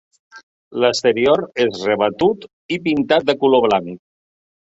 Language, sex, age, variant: Catalan, male, 60-69, Central